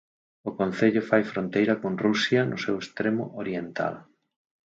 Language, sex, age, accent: Galician, male, 40-49, Central (gheada); Normativo (estándar)